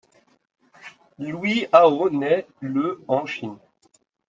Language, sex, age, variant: French, male, 19-29, Français de métropole